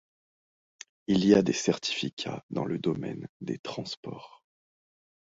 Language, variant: French, Français de métropole